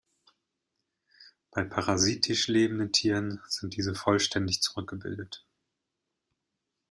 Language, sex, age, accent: German, male, 30-39, Deutschland Deutsch